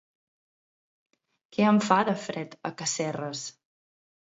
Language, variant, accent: Catalan, Central, central